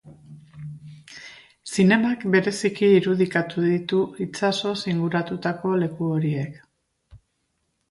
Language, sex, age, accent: Basque, female, 50-59, Mendebalekoa (Araba, Bizkaia, Gipuzkoako mendebaleko herri batzuk)